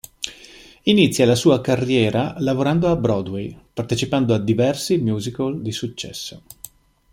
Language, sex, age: Italian, male, 50-59